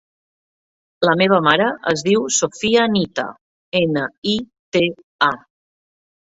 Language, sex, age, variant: Catalan, female, 40-49, Septentrional